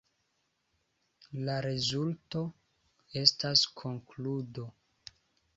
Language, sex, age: Esperanto, male, 19-29